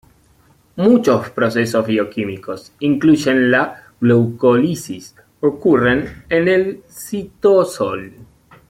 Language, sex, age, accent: Spanish, male, 30-39, Rioplatense: Argentina, Uruguay, este de Bolivia, Paraguay